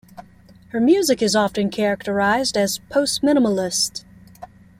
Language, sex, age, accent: English, female, 19-29, United States English